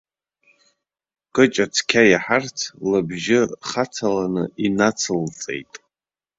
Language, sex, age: Abkhazian, male, 30-39